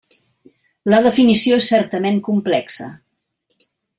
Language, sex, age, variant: Catalan, female, 60-69, Central